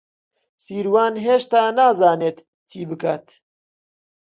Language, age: Central Kurdish, 30-39